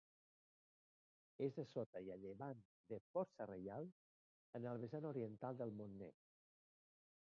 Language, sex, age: Catalan, male, 40-49